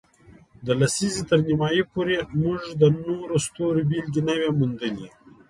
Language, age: Pashto, 30-39